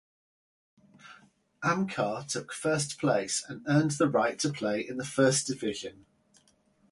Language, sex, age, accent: English, male, 40-49, England English